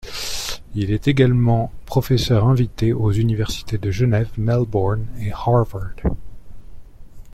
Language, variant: French, Français de métropole